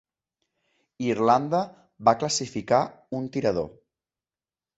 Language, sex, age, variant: Catalan, male, 30-39, Central